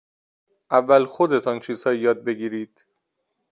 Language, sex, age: Persian, male, 30-39